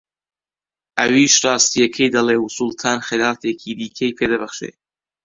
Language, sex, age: Central Kurdish, male, 19-29